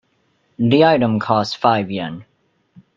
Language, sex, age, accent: English, male, 19-29, United States English